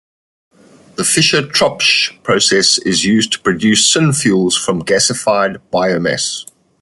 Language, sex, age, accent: English, male, 40-49, Southern African (South Africa, Zimbabwe, Namibia)